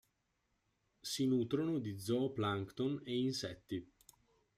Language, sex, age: Italian, male, 19-29